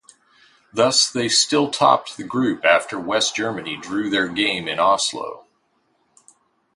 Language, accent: English, Canadian English